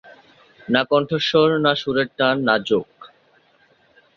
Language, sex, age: Bengali, male, 19-29